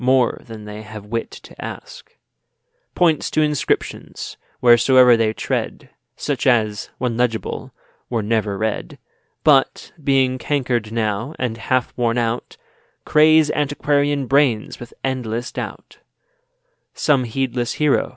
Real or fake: real